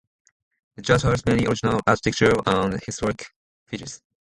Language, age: English, under 19